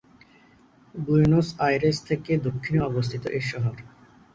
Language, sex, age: Bengali, male, 30-39